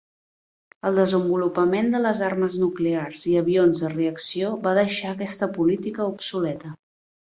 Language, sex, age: Catalan, female, 30-39